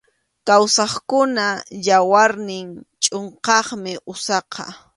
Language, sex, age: Arequipa-La Unión Quechua, female, 30-39